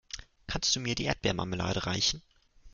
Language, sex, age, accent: German, male, 19-29, Deutschland Deutsch